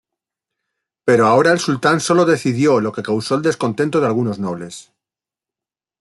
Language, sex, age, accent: Spanish, male, 40-49, España: Centro-Sur peninsular (Madrid, Toledo, Castilla-La Mancha)